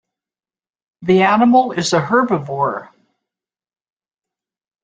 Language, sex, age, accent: English, female, 60-69, Canadian English